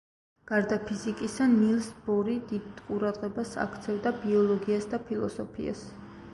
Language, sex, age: Georgian, female, 30-39